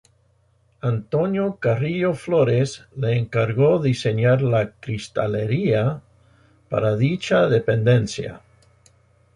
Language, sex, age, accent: Spanish, male, 60-69, México